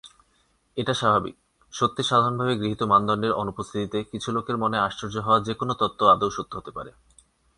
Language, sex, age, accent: Bengali, male, 19-29, Bangladeshi